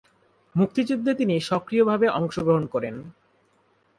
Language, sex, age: Bengali, male, 19-29